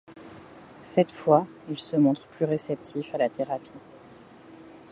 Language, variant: French, Français de métropole